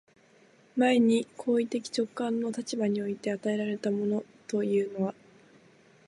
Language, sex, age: Japanese, female, 19-29